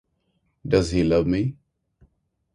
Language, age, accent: English, 50-59, India and South Asia (India, Pakistan, Sri Lanka)